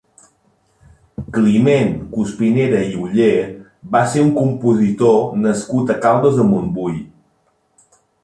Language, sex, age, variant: Catalan, male, 40-49, Central